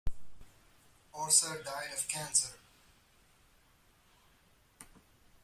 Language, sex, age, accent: English, male, 19-29, India and South Asia (India, Pakistan, Sri Lanka)